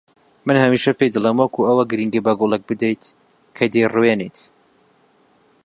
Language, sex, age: Central Kurdish, male, 19-29